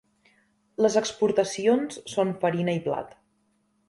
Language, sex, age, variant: Catalan, female, 30-39, Central